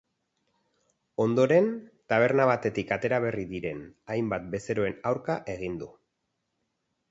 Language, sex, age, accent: Basque, male, 40-49, Erdialdekoa edo Nafarra (Gipuzkoa, Nafarroa)